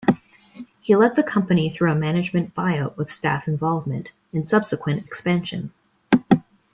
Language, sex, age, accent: English, female, 19-29, Canadian English